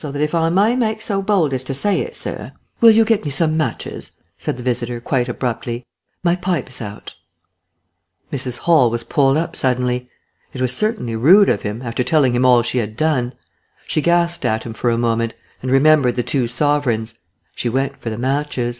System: none